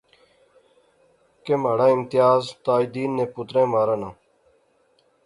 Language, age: Pahari-Potwari, 40-49